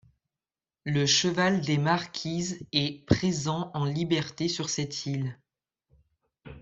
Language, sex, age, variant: French, male, under 19, Français de métropole